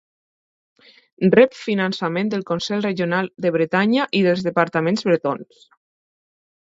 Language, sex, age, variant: Catalan, female, under 19, Alacantí